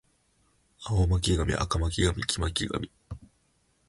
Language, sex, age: Japanese, male, 19-29